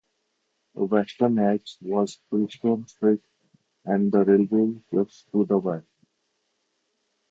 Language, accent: English, India and South Asia (India, Pakistan, Sri Lanka)